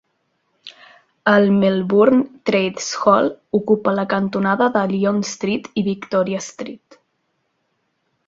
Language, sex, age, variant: Catalan, female, 19-29, Central